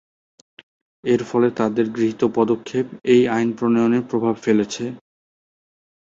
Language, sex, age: Bengali, male, 30-39